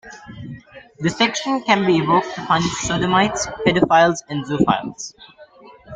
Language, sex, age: English, male, under 19